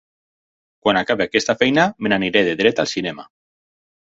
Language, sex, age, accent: Catalan, male, 40-49, valencià